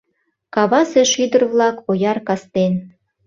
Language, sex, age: Mari, female, 19-29